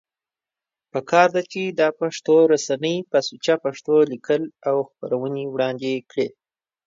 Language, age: Pashto, 30-39